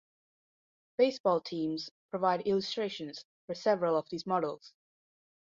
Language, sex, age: English, female, under 19